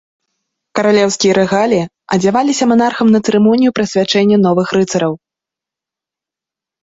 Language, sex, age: Belarusian, female, 19-29